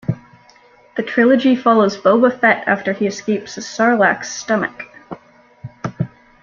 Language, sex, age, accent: English, female, 19-29, United States English